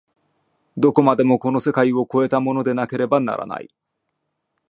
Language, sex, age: Japanese, male, 19-29